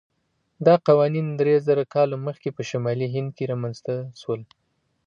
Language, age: Pashto, 30-39